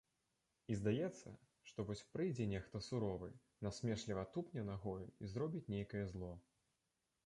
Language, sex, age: Belarusian, male, 19-29